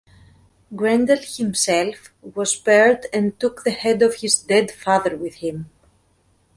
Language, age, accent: English, 30-39, United States English